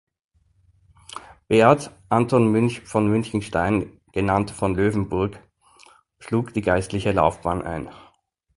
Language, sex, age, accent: German, male, 40-49, Österreichisches Deutsch